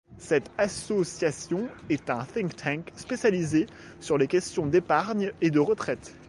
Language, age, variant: French, 19-29, Français de métropole